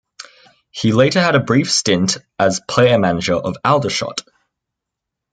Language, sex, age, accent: English, male, under 19, Australian English